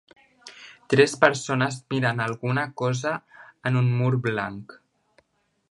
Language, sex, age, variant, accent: Catalan, male, under 19, Central, central